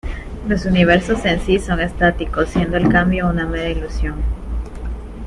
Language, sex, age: Spanish, female, 19-29